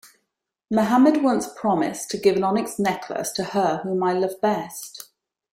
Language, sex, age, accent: English, female, 40-49, England English